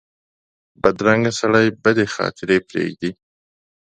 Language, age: Pashto, 30-39